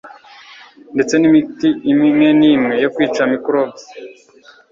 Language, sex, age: Kinyarwanda, male, 19-29